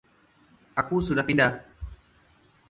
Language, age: Indonesian, 19-29